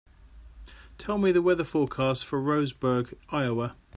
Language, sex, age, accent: English, male, 50-59, England English